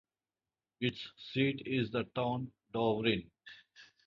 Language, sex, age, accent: English, male, 50-59, India and South Asia (India, Pakistan, Sri Lanka)